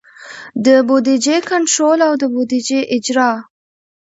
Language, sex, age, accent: Pashto, female, under 19, کندهاری لهجه